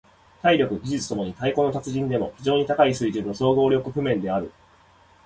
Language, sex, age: Japanese, male, 30-39